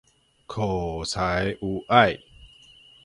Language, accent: Chinese, 出生地：高雄市